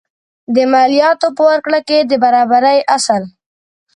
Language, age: Pashto, 40-49